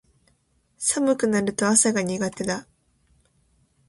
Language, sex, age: Japanese, female, 19-29